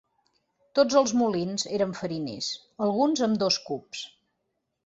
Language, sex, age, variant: Catalan, female, 40-49, Central